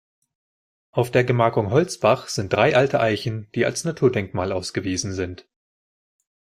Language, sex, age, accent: German, male, 30-39, Deutschland Deutsch